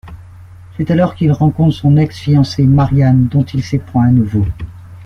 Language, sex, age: French, female, 60-69